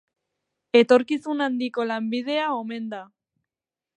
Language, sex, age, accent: Basque, female, 19-29, Mendebalekoa (Araba, Bizkaia, Gipuzkoako mendebaleko herri batzuk)